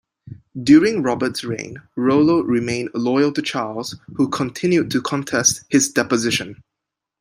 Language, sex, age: English, male, 30-39